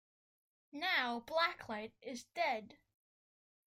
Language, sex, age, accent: English, male, under 19, United States English